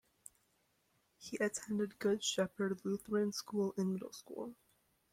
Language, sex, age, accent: English, male, under 19, United States English